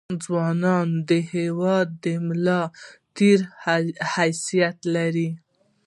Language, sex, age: Pashto, female, 19-29